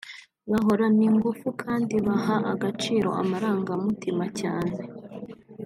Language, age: Kinyarwanda, 19-29